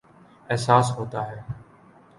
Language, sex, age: Urdu, male, 19-29